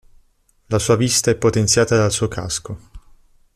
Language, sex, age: Italian, male, under 19